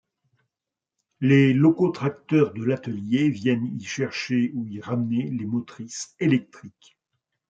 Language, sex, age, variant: French, male, 50-59, Français de métropole